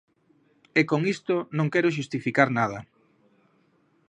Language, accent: Galician, Normativo (estándar)